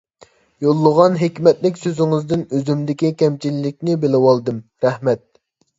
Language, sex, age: Uyghur, male, 19-29